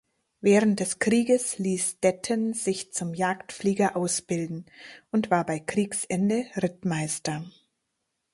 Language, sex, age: German, female, 30-39